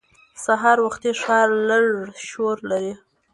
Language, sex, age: Pashto, female, under 19